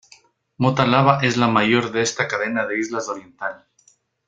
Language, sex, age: Spanish, male, 40-49